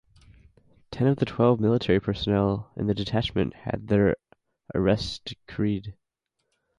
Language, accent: English, United States English